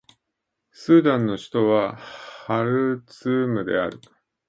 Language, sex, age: Japanese, male, 50-59